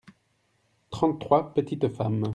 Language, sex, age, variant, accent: French, male, 30-39, Français d'Europe, Français de Belgique